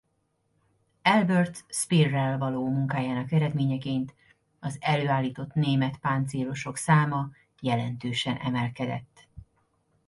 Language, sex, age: Hungarian, female, 40-49